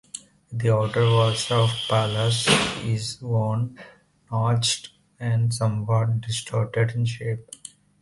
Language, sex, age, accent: English, male, 19-29, India and South Asia (India, Pakistan, Sri Lanka)